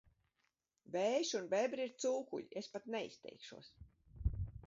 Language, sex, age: Latvian, female, 60-69